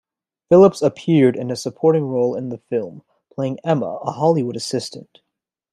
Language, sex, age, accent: English, male, 19-29, United States English